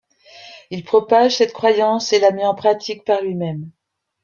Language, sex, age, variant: French, female, 50-59, Français de métropole